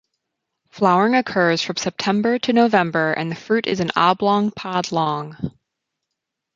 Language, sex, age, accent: English, female, 30-39, United States English